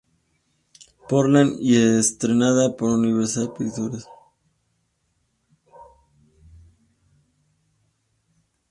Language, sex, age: Spanish, male, 30-39